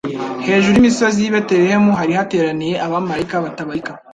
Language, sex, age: Kinyarwanda, male, 19-29